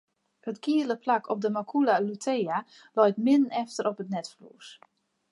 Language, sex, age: Western Frisian, female, 40-49